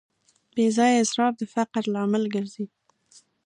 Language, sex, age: Pashto, female, 19-29